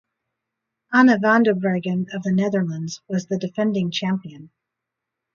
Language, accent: English, United States English